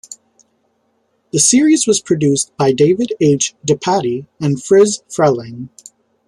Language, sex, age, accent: English, male, 19-29, United States English